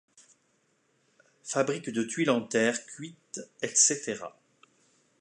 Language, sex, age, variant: French, male, 40-49, Français de métropole